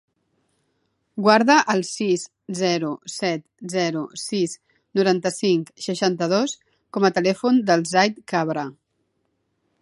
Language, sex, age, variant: Catalan, female, 40-49, Central